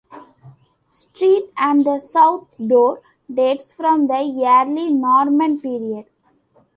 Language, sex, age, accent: English, female, under 19, India and South Asia (India, Pakistan, Sri Lanka)